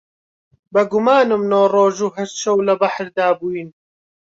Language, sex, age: Central Kurdish, male, 19-29